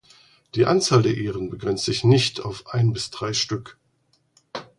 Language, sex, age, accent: German, male, 40-49, Deutschland Deutsch